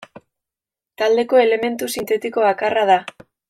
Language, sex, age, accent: Basque, female, 19-29, Mendebalekoa (Araba, Bizkaia, Gipuzkoako mendebaleko herri batzuk)